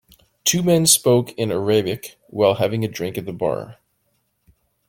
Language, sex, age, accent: English, male, 30-39, Canadian English